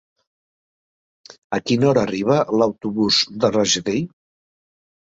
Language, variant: Catalan, Central